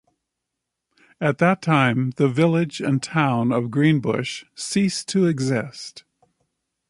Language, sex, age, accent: English, male, 60-69, Canadian English